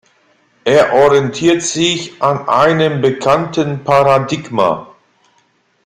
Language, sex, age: German, male, 50-59